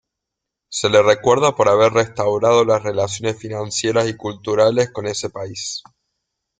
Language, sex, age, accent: Spanish, male, 19-29, Rioplatense: Argentina, Uruguay, este de Bolivia, Paraguay